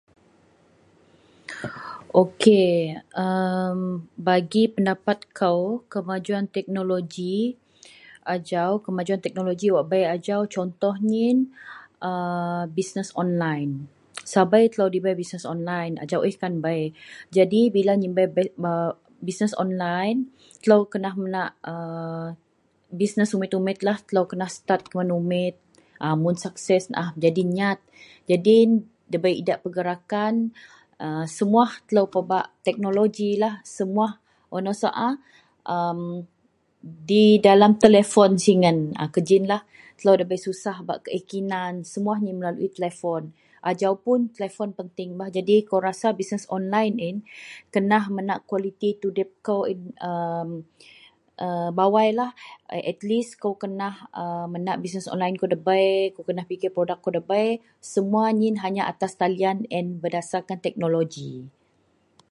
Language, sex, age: Central Melanau, female, 40-49